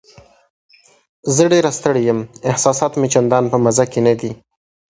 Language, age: Pashto, 19-29